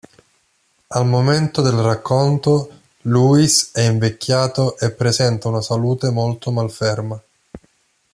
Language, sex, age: Italian, male, 19-29